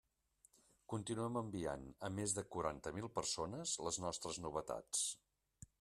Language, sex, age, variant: Catalan, male, 50-59, Central